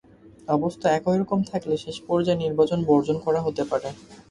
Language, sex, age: Bengali, male, 19-29